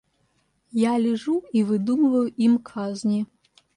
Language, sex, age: Russian, female, 30-39